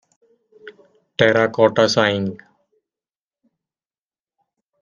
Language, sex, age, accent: English, male, 19-29, India and South Asia (India, Pakistan, Sri Lanka)